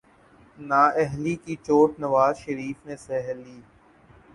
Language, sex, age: Urdu, male, 19-29